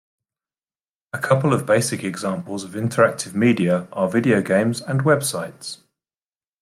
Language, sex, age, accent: English, male, 40-49, England English